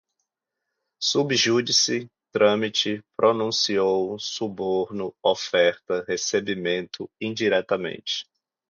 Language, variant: Portuguese, Portuguese (Brasil)